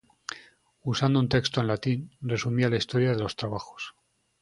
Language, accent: Spanish, España: Centro-Sur peninsular (Madrid, Toledo, Castilla-La Mancha)